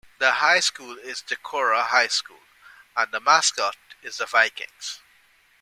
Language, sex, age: English, male, 40-49